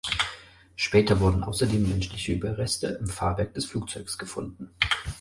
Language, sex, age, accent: German, male, 30-39, Deutschland Deutsch